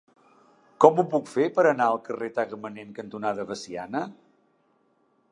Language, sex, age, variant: Catalan, male, 60-69, Central